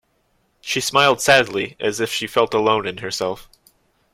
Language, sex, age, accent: English, male, 19-29, United States English